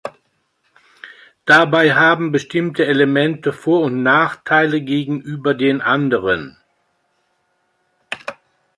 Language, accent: German, Deutschland Deutsch